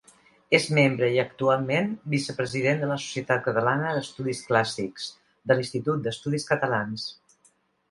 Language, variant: Catalan, Central